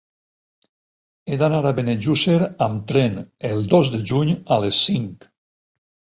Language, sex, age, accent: Catalan, male, 60-69, valencià